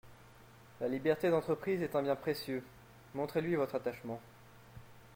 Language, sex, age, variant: French, male, 19-29, Français de métropole